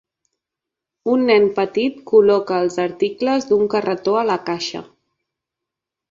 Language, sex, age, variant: Catalan, female, 30-39, Central